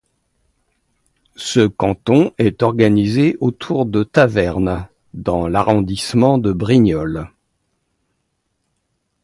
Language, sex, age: French, male, 60-69